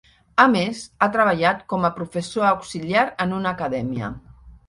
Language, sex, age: Catalan, female, 50-59